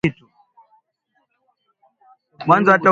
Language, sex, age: Swahili, male, 19-29